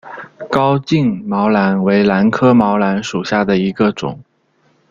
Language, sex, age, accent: Chinese, male, 19-29, 出生地：江西省